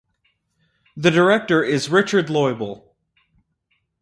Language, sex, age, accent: English, male, 19-29, United States English